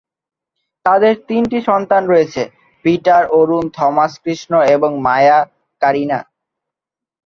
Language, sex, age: Bengali, male, 19-29